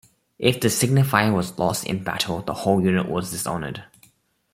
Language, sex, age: English, male, 19-29